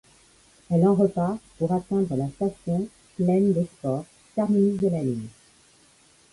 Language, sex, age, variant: French, female, 50-59, Français de métropole